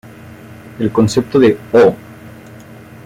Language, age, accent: Spanish, 50-59, México